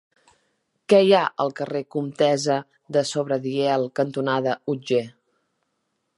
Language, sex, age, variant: Catalan, female, 40-49, Central